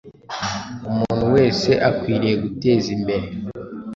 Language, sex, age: Kinyarwanda, male, 19-29